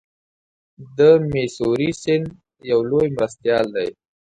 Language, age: Pashto, 19-29